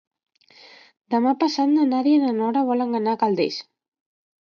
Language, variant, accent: Catalan, Central, central